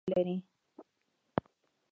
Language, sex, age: Pashto, female, 19-29